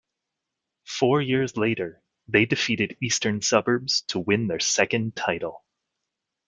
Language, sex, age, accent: English, male, 30-39, United States English